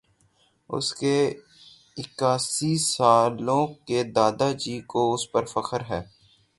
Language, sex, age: Urdu, male, 19-29